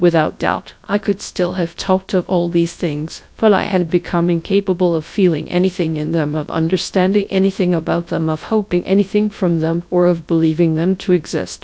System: TTS, GradTTS